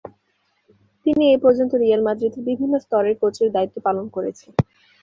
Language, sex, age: Bengali, female, under 19